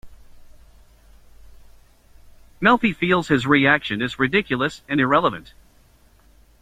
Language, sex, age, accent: English, male, 40-49, United States English